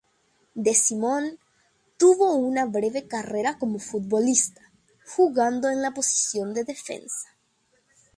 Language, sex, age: Spanish, female, 19-29